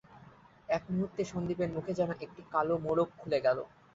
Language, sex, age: Bengali, male, 19-29